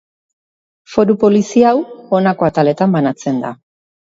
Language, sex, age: Basque, female, 40-49